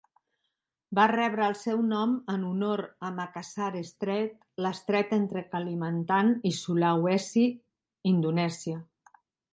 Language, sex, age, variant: Catalan, female, 60-69, Central